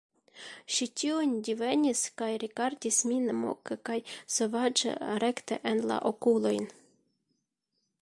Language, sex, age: Esperanto, female, 19-29